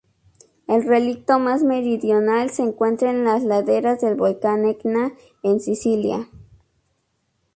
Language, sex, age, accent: Spanish, female, 19-29, México